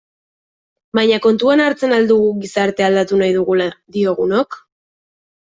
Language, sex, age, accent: Basque, female, 19-29, Mendebalekoa (Araba, Bizkaia, Gipuzkoako mendebaleko herri batzuk)